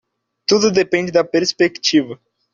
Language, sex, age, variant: Portuguese, male, 19-29, Portuguese (Brasil)